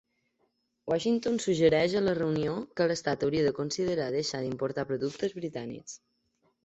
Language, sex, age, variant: Catalan, female, 19-29, Balear